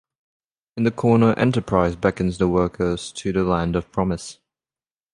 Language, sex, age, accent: English, male, 19-29, England English; Singaporean English